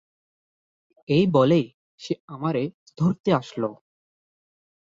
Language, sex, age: Bengali, male, 19-29